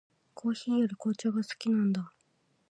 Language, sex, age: Japanese, female, 19-29